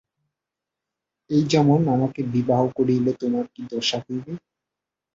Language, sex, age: Bengali, male, 19-29